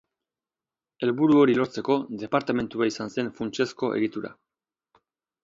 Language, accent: Basque, Erdialdekoa edo Nafarra (Gipuzkoa, Nafarroa)